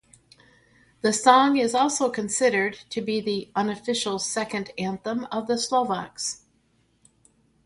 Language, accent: English, United States English